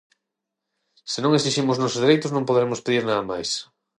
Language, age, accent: Galician, 30-39, Central (gheada); Normativo (estándar); Neofalante